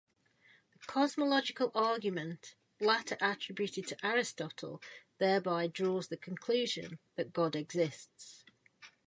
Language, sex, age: English, female, 40-49